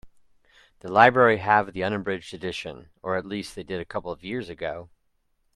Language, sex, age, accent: English, male, 50-59, United States English